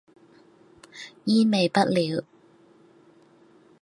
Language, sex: Cantonese, female